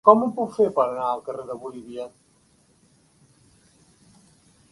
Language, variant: Catalan, Central